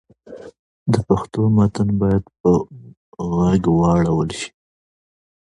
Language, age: Pashto, 40-49